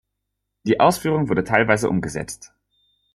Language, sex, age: German, male, 19-29